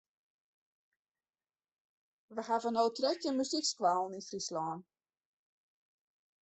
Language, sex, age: Western Frisian, female, 50-59